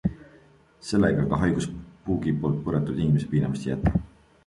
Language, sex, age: Estonian, male, 19-29